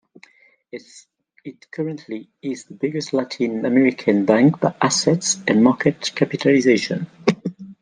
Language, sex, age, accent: English, male, 40-49, England English